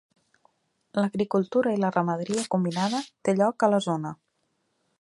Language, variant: Catalan, Central